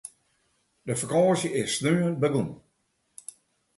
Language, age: Western Frisian, 70-79